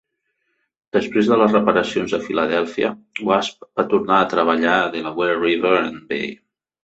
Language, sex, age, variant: Catalan, male, 50-59, Central